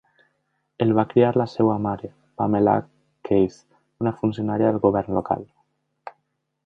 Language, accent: Catalan, valencià